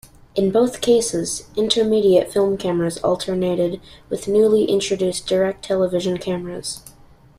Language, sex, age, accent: English, male, under 19, United States English